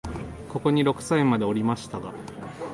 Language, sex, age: Japanese, male, under 19